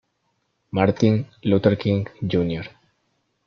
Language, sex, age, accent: Spanish, male, under 19, Andino-Pacífico: Colombia, Perú, Ecuador, oeste de Bolivia y Venezuela andina